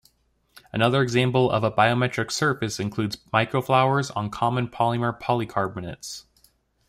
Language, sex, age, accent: English, male, 19-29, United States English